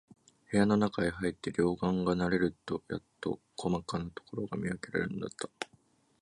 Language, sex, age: Japanese, male, 19-29